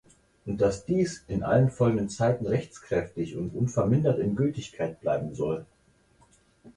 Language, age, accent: German, 30-39, Deutschland Deutsch